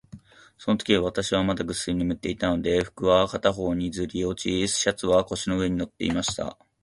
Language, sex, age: Japanese, male, 19-29